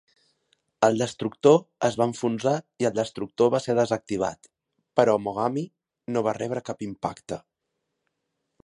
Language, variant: Catalan, Central